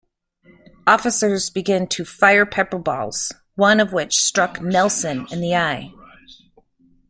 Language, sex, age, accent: English, female, 30-39, United States English